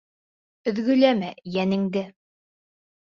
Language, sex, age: Bashkir, female, 30-39